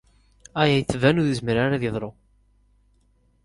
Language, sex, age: Kabyle, male, 19-29